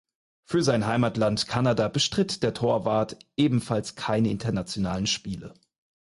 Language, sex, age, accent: German, male, 30-39, Deutschland Deutsch